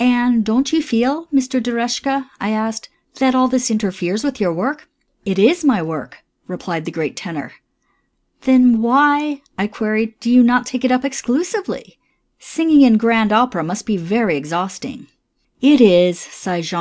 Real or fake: real